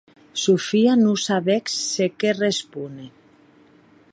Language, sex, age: Occitan, female, 40-49